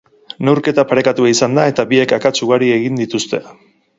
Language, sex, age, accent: Basque, male, 30-39, Erdialdekoa edo Nafarra (Gipuzkoa, Nafarroa)